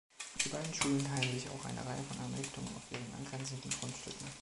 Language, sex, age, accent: German, male, 19-29, Deutschland Deutsch